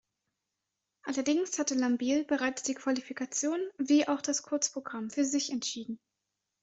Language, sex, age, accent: German, female, 19-29, Deutschland Deutsch